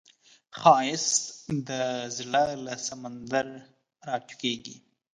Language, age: Pashto, 19-29